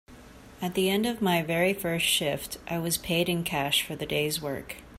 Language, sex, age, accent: English, female, 30-39, United States English